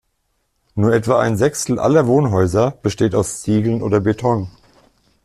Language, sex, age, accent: German, male, 40-49, Deutschland Deutsch